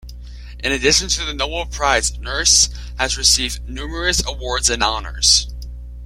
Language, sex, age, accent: English, male, under 19, United States English